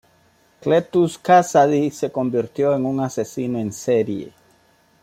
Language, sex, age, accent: Spanish, male, 40-49, América central